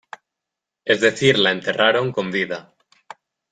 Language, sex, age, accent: Spanish, male, 19-29, España: Norte peninsular (Asturias, Castilla y León, Cantabria, País Vasco, Navarra, Aragón, La Rioja, Guadalajara, Cuenca)